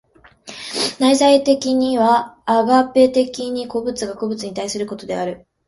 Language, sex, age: Japanese, female, 19-29